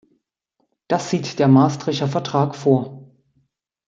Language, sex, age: German, male, 30-39